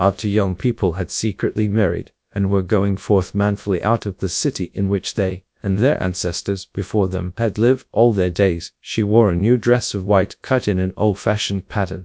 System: TTS, GradTTS